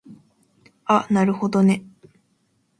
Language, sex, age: Japanese, female, 19-29